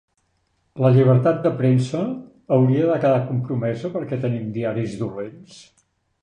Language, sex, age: Catalan, male, 70-79